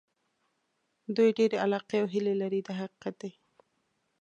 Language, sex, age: Pashto, female, 19-29